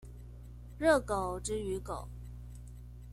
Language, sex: Chinese, female